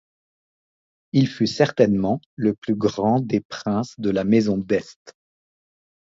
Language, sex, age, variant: French, male, 30-39, Français de métropole